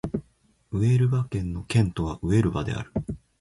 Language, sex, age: Japanese, male, 19-29